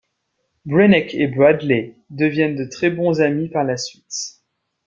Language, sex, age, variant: French, male, 19-29, Français de métropole